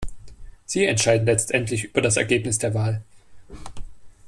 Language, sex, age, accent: German, male, 19-29, Deutschland Deutsch